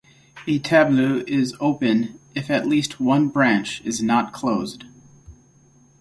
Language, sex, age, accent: English, male, 19-29, United States English